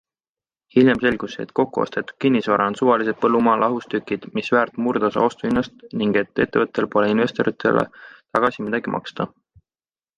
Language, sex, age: Estonian, male, 19-29